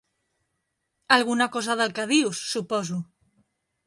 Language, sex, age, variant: Catalan, female, 40-49, Central